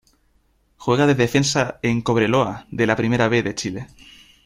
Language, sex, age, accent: Spanish, male, under 19, España: Norte peninsular (Asturias, Castilla y León, Cantabria, País Vasco, Navarra, Aragón, La Rioja, Guadalajara, Cuenca)